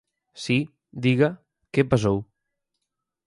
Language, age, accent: Galician, under 19, Normativo (estándar)